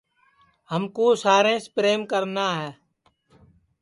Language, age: Sansi, 19-29